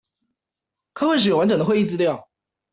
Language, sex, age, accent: Chinese, male, 30-39, 出生地：臺北市